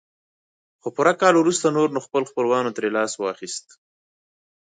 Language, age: Pashto, 30-39